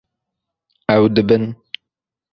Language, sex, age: Kurdish, male, 19-29